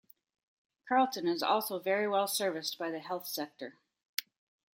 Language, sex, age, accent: English, female, 50-59, Canadian English